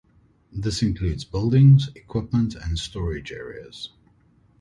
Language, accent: English, Southern African (South Africa, Zimbabwe, Namibia)